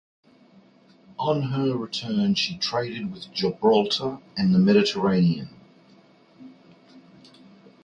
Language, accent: English, Australian English